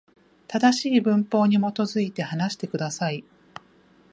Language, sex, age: Japanese, female, 40-49